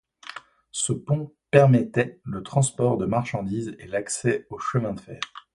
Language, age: French, 40-49